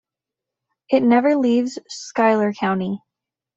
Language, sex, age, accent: English, female, 19-29, United States English